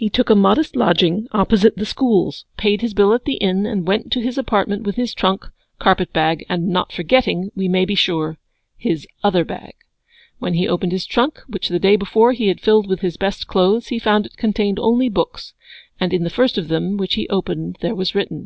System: none